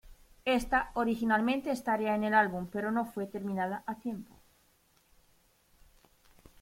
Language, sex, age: Spanish, female, 30-39